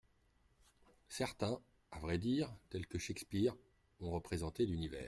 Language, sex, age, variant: French, male, 40-49, Français de métropole